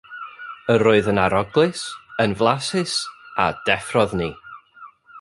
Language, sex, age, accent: Welsh, male, 30-39, Y Deyrnas Unedig Cymraeg